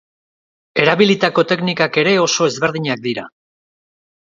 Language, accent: Basque, Erdialdekoa edo Nafarra (Gipuzkoa, Nafarroa)